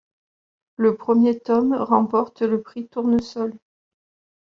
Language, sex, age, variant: French, female, 30-39, Français de métropole